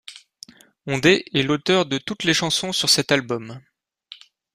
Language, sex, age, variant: French, male, 19-29, Français de métropole